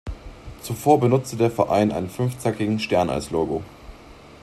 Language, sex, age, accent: German, male, 19-29, Deutschland Deutsch